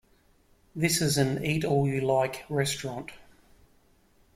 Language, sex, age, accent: English, male, 50-59, Australian English